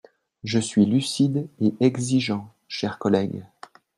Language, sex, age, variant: French, male, 40-49, Français de métropole